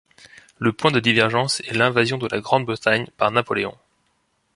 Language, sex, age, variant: French, male, 19-29, Français de métropole